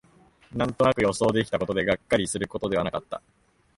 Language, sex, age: Japanese, male, 19-29